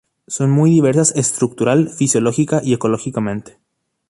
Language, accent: Spanish, México